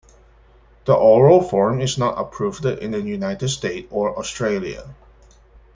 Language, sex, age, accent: English, male, 19-29, Hong Kong English